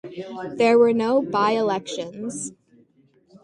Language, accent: English, United States English